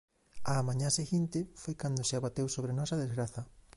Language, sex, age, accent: Galician, male, 19-29, Central (gheada)